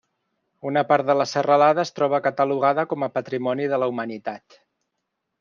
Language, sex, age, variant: Catalan, male, 50-59, Central